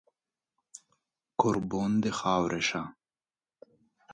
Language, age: Pashto, 50-59